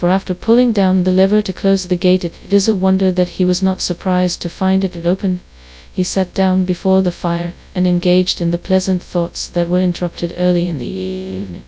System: TTS, FastPitch